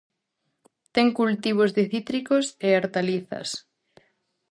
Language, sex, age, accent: Galician, female, 19-29, Normativo (estándar)